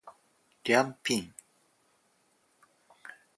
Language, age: Japanese, 50-59